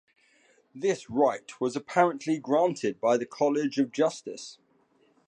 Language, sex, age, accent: English, male, 40-49, England English